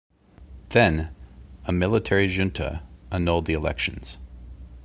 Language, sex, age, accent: English, male, 40-49, United States English